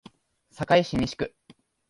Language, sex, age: Japanese, male, 19-29